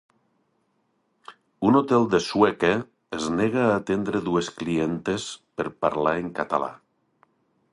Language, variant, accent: Catalan, Tortosí, nord-occidental